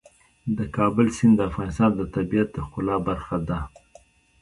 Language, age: Pashto, 60-69